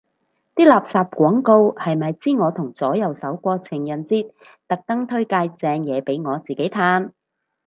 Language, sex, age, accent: Cantonese, female, 30-39, 广州音